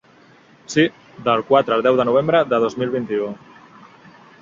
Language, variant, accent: Catalan, Central, central